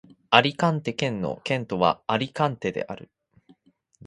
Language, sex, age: Japanese, male, under 19